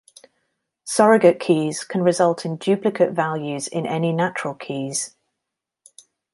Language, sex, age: English, female, 30-39